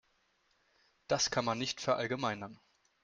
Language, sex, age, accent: German, male, 19-29, Deutschland Deutsch